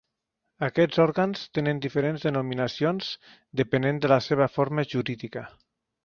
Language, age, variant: Catalan, 30-39, Nord-Occidental